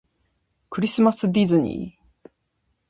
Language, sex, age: Japanese, female, 40-49